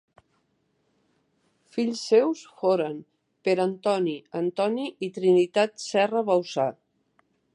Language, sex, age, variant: Catalan, female, 50-59, Central